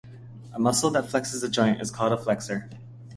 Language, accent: English, United States English